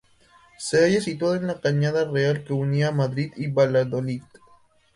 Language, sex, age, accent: Spanish, male, under 19, Andino-Pacífico: Colombia, Perú, Ecuador, oeste de Bolivia y Venezuela andina